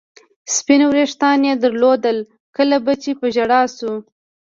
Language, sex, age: Pashto, female, 19-29